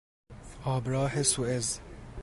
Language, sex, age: Persian, male, 30-39